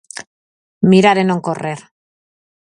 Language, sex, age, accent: Galician, female, 40-49, Normativo (estándar)